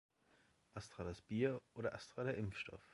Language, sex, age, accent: German, male, 19-29, Deutschland Deutsch